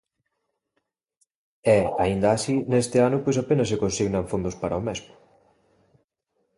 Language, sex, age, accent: Galician, male, 30-39, Central (gheada)